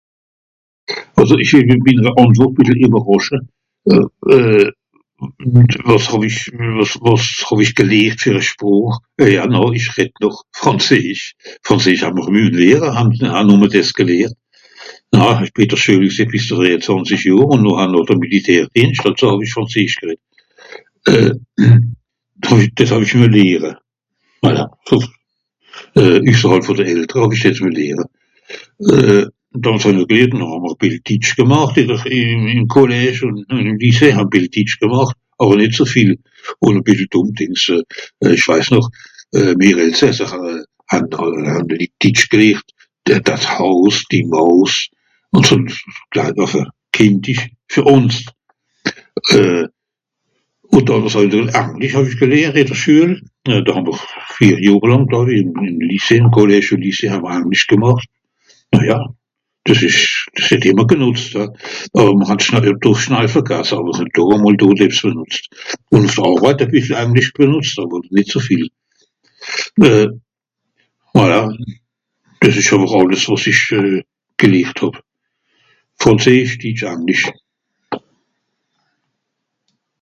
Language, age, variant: Swiss German, 70-79, Nordniederàlemmànisch (Rishoffe, Zàwere, Bùsswìller, Hawenau, Brüemt, Stroossbùri, Molse, Dàmbàch, Schlettstàtt, Pfàlzbùri usw.)